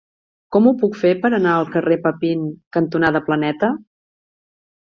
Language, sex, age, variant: Catalan, female, 50-59, Central